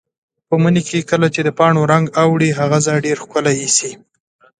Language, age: Pashto, 30-39